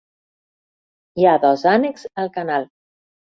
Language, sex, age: Catalan, female, 50-59